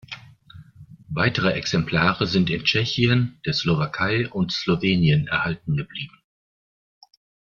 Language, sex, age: German, male, 60-69